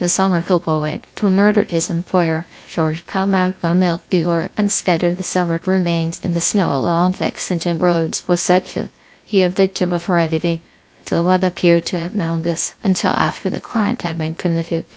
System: TTS, GlowTTS